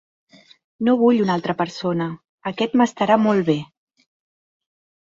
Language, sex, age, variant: Catalan, female, 30-39, Central